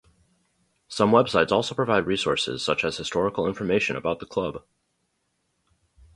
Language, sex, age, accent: English, male, 30-39, United States English